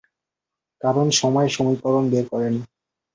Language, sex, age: Bengali, male, 19-29